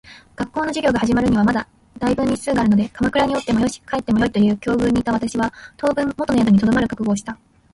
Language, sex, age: Japanese, female, 19-29